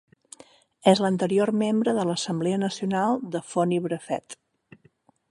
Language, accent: Catalan, central; nord-occidental